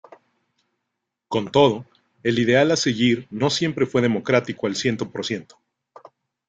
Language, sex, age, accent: Spanish, male, 30-39, México